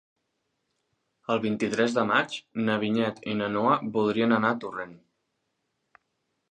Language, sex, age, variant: Catalan, male, 19-29, Central